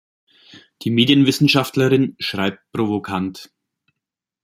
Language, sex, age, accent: German, male, 30-39, Deutschland Deutsch